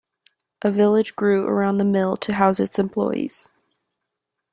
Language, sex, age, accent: English, female, under 19, United States English